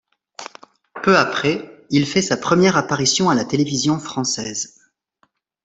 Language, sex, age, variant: French, male, 30-39, Français de métropole